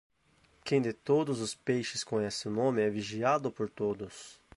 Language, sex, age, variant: Portuguese, male, 19-29, Portuguese (Brasil)